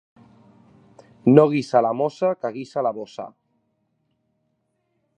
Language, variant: Catalan, Central